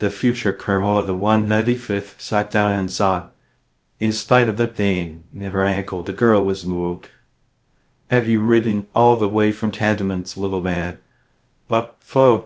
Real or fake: fake